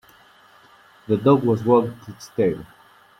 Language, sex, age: English, male, 19-29